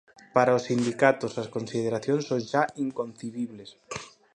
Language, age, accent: Galician, 30-39, Atlántico (seseo e gheada)